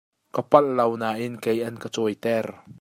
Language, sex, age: Hakha Chin, male, 30-39